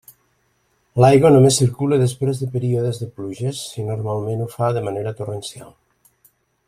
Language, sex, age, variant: Catalan, male, 19-29, Nord-Occidental